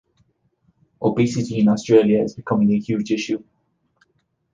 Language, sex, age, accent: English, male, 30-39, Irish English